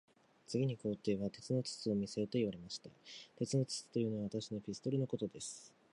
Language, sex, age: Japanese, male, 19-29